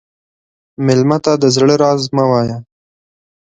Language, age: Pashto, 19-29